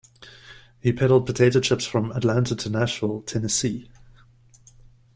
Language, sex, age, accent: English, male, 30-39, Southern African (South Africa, Zimbabwe, Namibia)